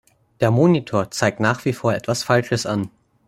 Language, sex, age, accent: German, male, under 19, Deutschland Deutsch